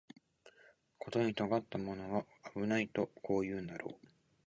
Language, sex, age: Japanese, male, 19-29